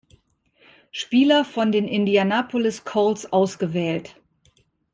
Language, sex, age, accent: German, female, 50-59, Deutschland Deutsch